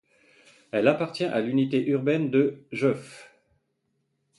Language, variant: French, Français de métropole